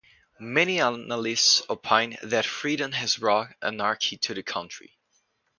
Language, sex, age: English, male, under 19